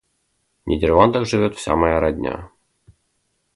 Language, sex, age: Russian, male, 30-39